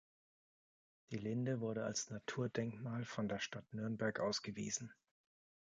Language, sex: German, male